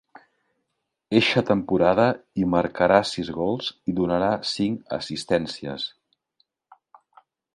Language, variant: Catalan, Central